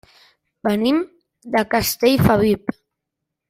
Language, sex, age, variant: Catalan, male, under 19, Central